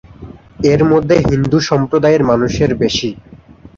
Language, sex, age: Bengali, male, 19-29